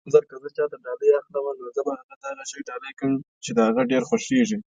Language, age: Pashto, under 19